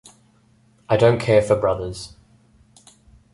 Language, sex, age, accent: English, male, 19-29, Australian English